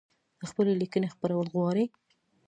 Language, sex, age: Pashto, female, 19-29